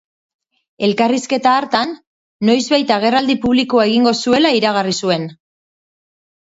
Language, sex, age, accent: Basque, female, 40-49, Mendebalekoa (Araba, Bizkaia, Gipuzkoako mendebaleko herri batzuk)